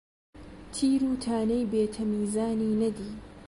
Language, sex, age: Central Kurdish, female, 19-29